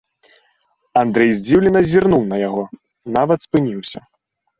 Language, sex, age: Belarusian, male, 19-29